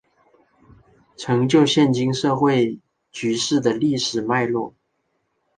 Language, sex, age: Chinese, male, under 19